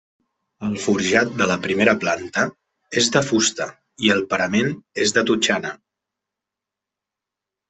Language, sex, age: Catalan, male, 40-49